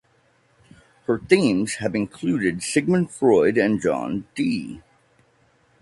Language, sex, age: English, male, 40-49